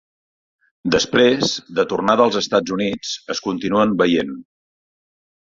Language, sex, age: Catalan, male, 50-59